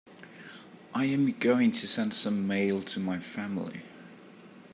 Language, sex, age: English, male, 30-39